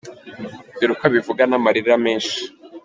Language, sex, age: Kinyarwanda, male, 19-29